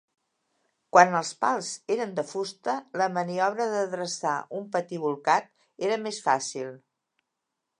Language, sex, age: Catalan, female, 60-69